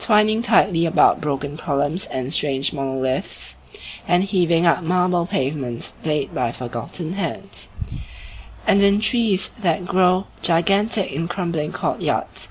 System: none